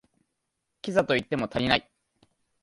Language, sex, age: Japanese, male, 19-29